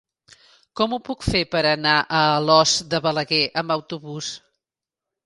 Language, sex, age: Catalan, female, 50-59